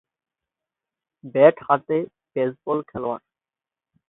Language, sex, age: Bengali, male, 19-29